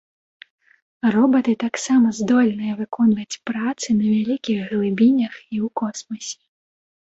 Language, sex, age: Belarusian, female, 19-29